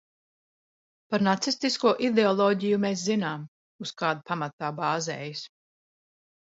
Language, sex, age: Latvian, female, 40-49